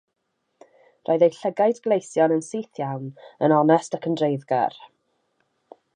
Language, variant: Welsh, South-Western Welsh